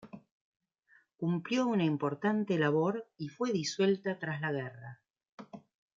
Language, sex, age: Spanish, female, 50-59